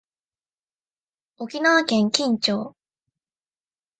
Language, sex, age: Japanese, female, 19-29